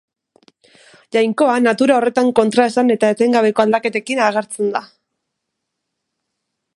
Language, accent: Basque, Mendebalekoa (Araba, Bizkaia, Gipuzkoako mendebaleko herri batzuk)